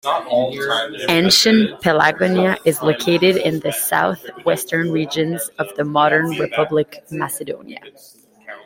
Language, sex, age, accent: English, female, 19-29, Canadian English